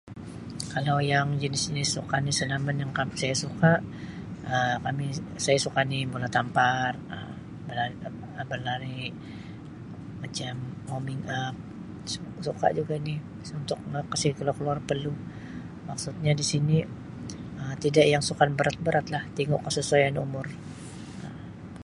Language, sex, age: Sabah Malay, female, 50-59